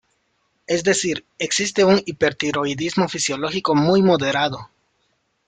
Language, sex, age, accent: Spanish, male, 30-39, América central